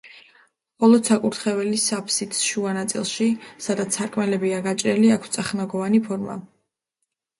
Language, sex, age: Georgian, female, 19-29